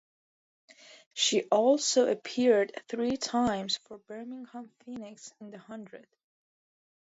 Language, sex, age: English, female, under 19